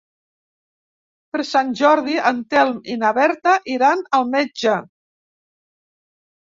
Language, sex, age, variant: Catalan, female, 70-79, Central